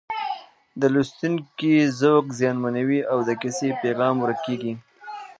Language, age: Pashto, 30-39